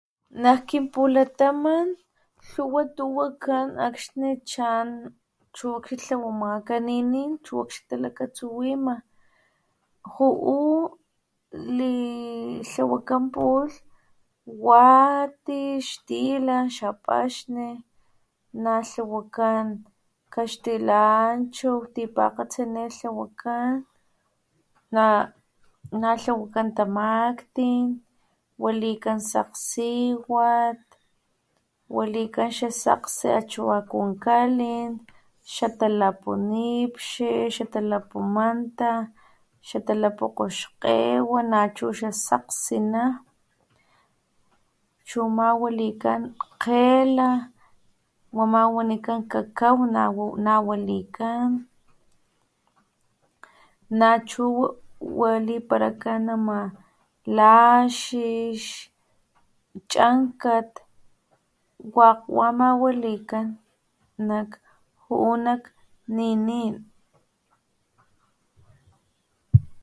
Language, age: Papantla Totonac, 30-39